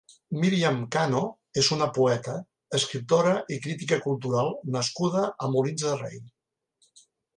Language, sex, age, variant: Catalan, male, 70-79, Central